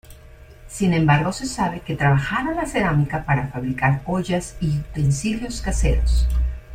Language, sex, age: Spanish, female, 40-49